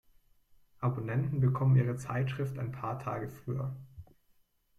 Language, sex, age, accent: German, male, 19-29, Deutschland Deutsch